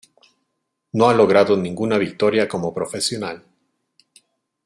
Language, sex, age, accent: Spanish, male, 40-49, Andino-Pacífico: Colombia, Perú, Ecuador, oeste de Bolivia y Venezuela andina